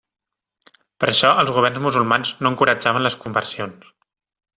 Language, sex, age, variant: Catalan, male, 30-39, Central